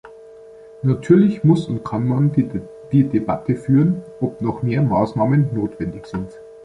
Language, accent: German, Deutschland Deutsch